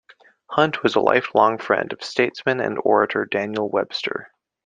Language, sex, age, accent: English, male, 19-29, United States English